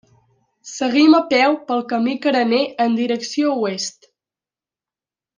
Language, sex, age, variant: Catalan, female, under 19, Central